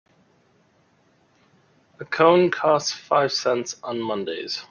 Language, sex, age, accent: English, male, 30-39, United States English